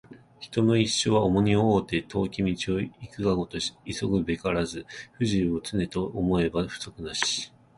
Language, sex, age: Japanese, male, 30-39